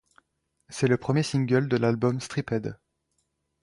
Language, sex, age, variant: French, male, 19-29, Français de métropole